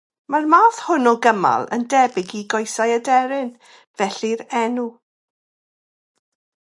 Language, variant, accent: Welsh, South-Eastern Welsh, Y Deyrnas Unedig Cymraeg